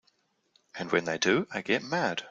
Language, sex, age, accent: English, male, 19-29, New Zealand English